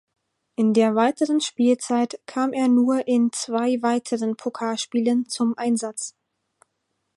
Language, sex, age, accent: German, female, 19-29, Deutschland Deutsch